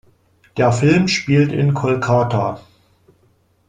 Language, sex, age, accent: German, male, 40-49, Deutschland Deutsch